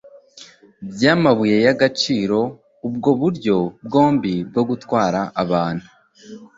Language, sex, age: Kinyarwanda, male, 19-29